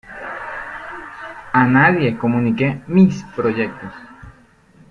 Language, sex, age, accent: Spanish, male, 40-49, Caribe: Cuba, Venezuela, Puerto Rico, República Dominicana, Panamá, Colombia caribeña, México caribeño, Costa del golfo de México